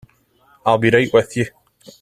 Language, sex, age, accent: English, male, 19-29, Scottish English